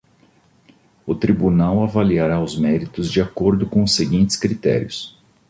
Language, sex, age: Portuguese, male, 50-59